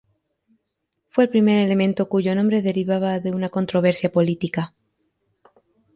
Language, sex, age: Spanish, female, 19-29